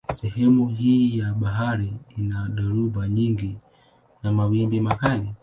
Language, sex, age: Swahili, male, 19-29